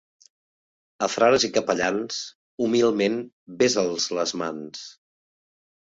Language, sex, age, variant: Catalan, male, 50-59, Central